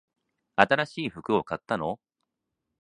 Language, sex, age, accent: Japanese, male, 19-29, 関西弁